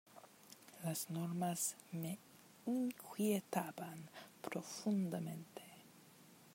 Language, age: Spanish, 19-29